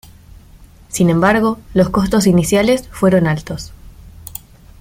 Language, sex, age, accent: Spanish, female, 19-29, Rioplatense: Argentina, Uruguay, este de Bolivia, Paraguay